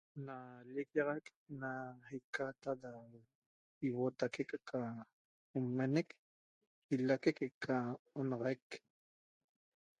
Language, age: Toba, 30-39